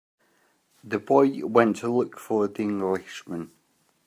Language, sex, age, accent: English, male, 40-49, England English